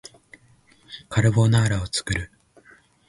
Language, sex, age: Japanese, male, 19-29